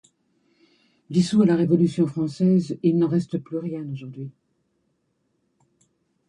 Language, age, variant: French, 60-69, Français de métropole